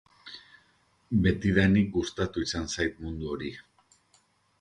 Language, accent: Basque, Erdialdekoa edo Nafarra (Gipuzkoa, Nafarroa)